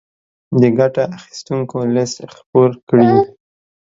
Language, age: Pashto, 19-29